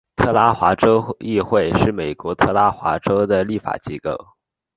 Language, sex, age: Chinese, male, under 19